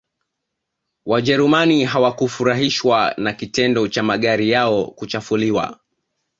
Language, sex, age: Swahili, male, 19-29